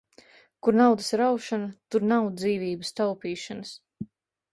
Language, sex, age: Latvian, female, 40-49